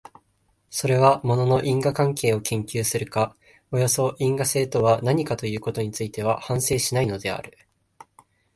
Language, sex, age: Japanese, male, 19-29